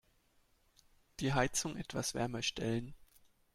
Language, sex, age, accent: German, male, 19-29, Deutschland Deutsch